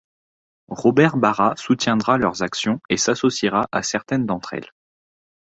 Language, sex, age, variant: French, male, 19-29, Français de métropole